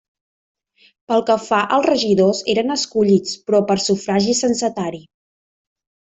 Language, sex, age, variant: Catalan, female, 30-39, Central